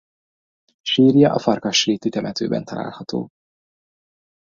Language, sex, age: Hungarian, male, 30-39